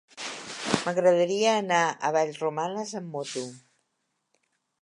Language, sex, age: Catalan, female, 60-69